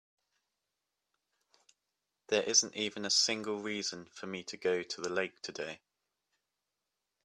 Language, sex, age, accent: English, male, 19-29, England English